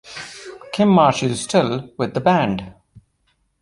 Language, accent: English, India and South Asia (India, Pakistan, Sri Lanka)